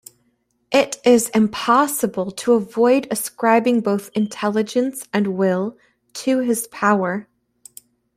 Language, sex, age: English, female, 19-29